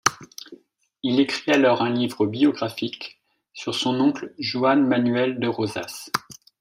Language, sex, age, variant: French, male, 40-49, Français de métropole